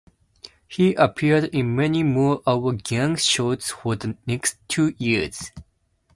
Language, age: English, 19-29